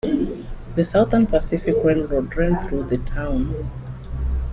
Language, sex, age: English, female, 40-49